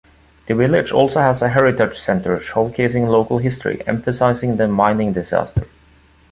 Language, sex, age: English, male, 30-39